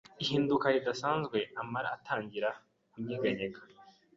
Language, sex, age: Kinyarwanda, male, 19-29